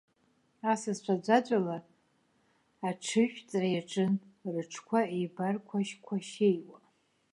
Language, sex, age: Abkhazian, female, 50-59